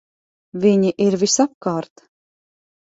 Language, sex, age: Latvian, female, 40-49